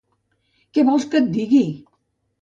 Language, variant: Catalan, Central